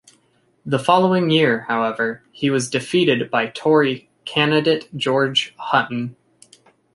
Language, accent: English, United States English